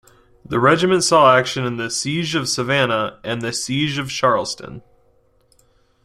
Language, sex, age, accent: English, male, 19-29, United States English